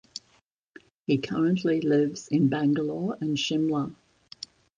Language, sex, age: English, female, 70-79